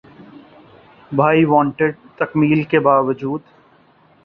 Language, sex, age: Urdu, male, 40-49